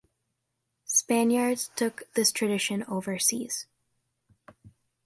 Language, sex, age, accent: English, female, under 19, United States English